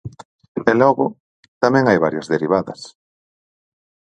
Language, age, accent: Galician, 40-49, Atlántico (seseo e gheada)